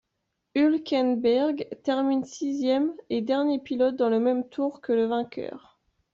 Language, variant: French, Français de métropole